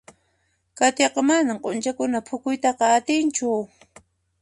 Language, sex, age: Puno Quechua, female, 40-49